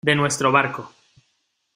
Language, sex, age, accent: Spanish, male, 19-29, España: Norte peninsular (Asturias, Castilla y León, Cantabria, País Vasco, Navarra, Aragón, La Rioja, Guadalajara, Cuenca)